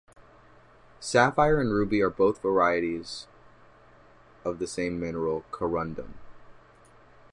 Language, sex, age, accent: English, male, under 19, United States English